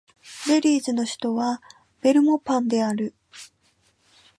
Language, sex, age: Japanese, female, 19-29